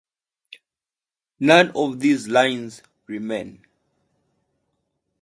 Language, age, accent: English, 19-29, United States English; England English